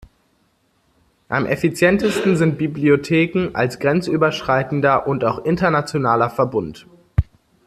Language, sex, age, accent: German, male, 19-29, Deutschland Deutsch